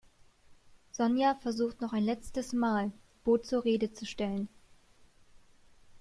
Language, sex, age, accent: German, female, 19-29, Deutschland Deutsch